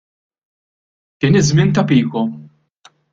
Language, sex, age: Maltese, male, 30-39